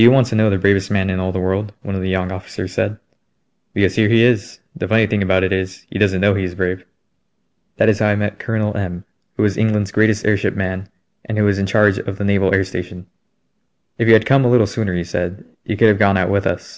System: none